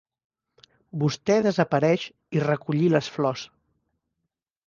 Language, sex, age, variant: Catalan, male, 50-59, Central